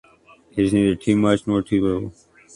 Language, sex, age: English, male, 30-39